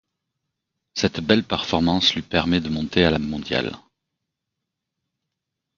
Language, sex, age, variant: French, male, 30-39, Français de métropole